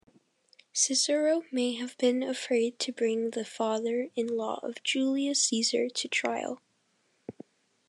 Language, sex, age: English, female, under 19